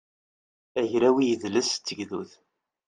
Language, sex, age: Kabyle, male, 30-39